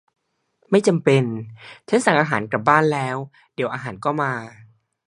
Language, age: Thai, 30-39